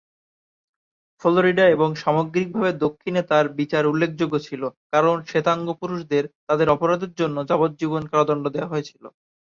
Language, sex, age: Bengali, male, 19-29